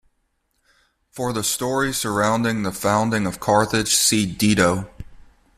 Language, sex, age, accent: English, male, 19-29, United States English